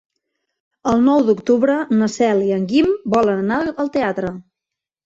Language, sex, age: Catalan, female, 30-39